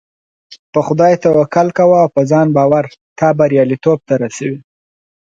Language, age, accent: Pashto, 19-29, کندهارۍ لهجه